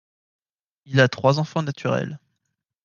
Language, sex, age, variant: French, male, 19-29, Français de métropole